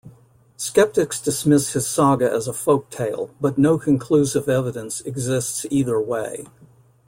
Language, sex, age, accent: English, male, 60-69, United States English